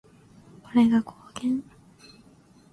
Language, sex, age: Japanese, female, under 19